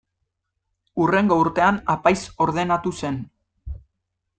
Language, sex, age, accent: Basque, male, 19-29, Mendebalekoa (Araba, Bizkaia, Gipuzkoako mendebaleko herri batzuk)